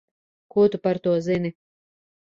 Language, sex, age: Latvian, female, 40-49